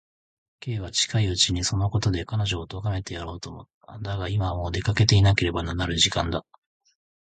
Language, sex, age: Japanese, male, 19-29